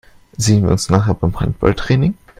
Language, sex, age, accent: German, male, 19-29, Deutschland Deutsch